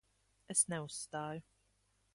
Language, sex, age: Latvian, female, 30-39